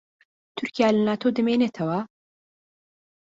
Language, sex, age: Central Kurdish, female, 19-29